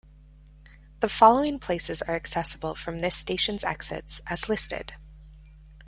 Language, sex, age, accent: English, female, 30-39, United States English